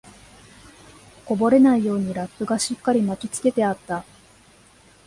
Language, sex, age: Japanese, female, 19-29